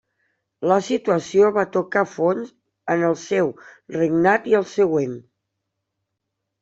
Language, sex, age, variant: Catalan, female, 50-59, Nord-Occidental